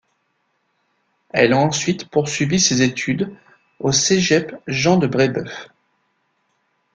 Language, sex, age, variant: French, male, 40-49, Français de métropole